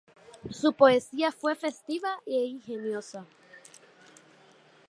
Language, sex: Spanish, female